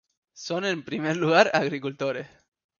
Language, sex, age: Spanish, male, 19-29